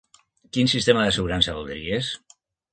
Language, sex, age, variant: Catalan, male, 60-69, Nord-Occidental